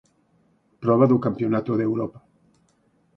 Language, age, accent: Galician, 50-59, Central (gheada)